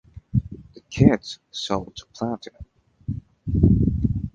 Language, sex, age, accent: English, male, 19-29, United States English